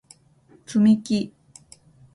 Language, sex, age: Japanese, female, 40-49